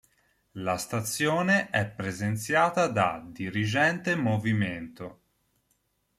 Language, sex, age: Italian, male, 19-29